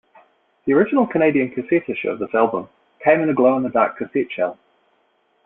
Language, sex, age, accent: English, male, 40-49, New Zealand English